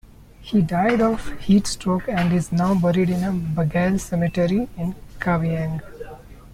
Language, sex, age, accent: English, male, 19-29, India and South Asia (India, Pakistan, Sri Lanka)